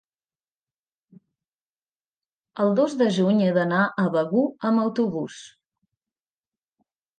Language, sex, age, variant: Catalan, female, 30-39, Nord-Occidental